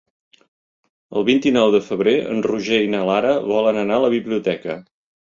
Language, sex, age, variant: Catalan, male, 50-59, Central